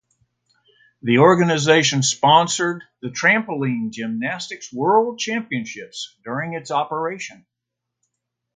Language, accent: English, United States English